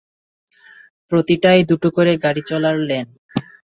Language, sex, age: Bengali, male, 19-29